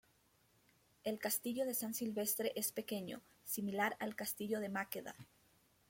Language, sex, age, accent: Spanish, female, 19-29, Andino-Pacífico: Colombia, Perú, Ecuador, oeste de Bolivia y Venezuela andina